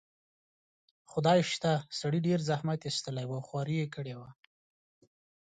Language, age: Pashto, 30-39